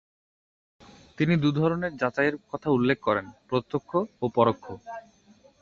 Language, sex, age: Bengali, male, 19-29